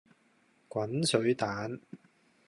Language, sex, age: Cantonese, male, 19-29